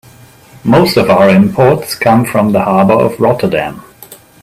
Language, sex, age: English, male, 40-49